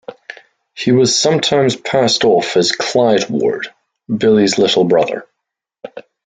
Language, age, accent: English, 19-29, Irish English